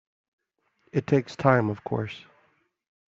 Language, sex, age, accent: English, male, 30-39, United States English